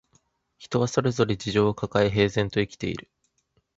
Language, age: Japanese, 19-29